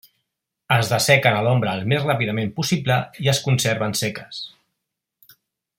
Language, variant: Catalan, Central